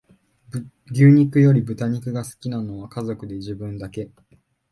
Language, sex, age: Japanese, male, 19-29